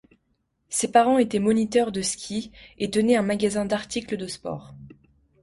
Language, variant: French, Français de métropole